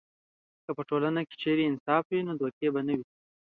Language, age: Pashto, 19-29